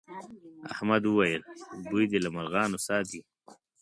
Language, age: Pashto, 30-39